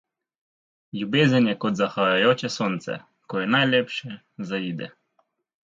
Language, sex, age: Slovenian, male, 19-29